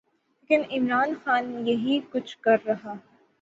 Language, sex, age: Urdu, female, 19-29